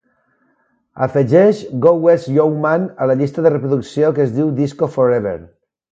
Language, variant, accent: Catalan, Valencià meridional, valencià